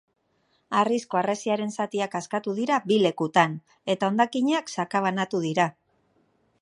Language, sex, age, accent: Basque, female, 40-49, Mendebalekoa (Araba, Bizkaia, Gipuzkoako mendebaleko herri batzuk)